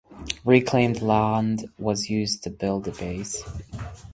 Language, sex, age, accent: English, male, 19-29, United States English